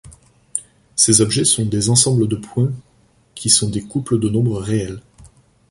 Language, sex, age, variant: French, male, 30-39, Français de métropole